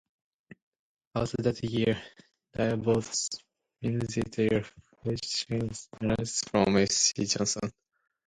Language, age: English, 19-29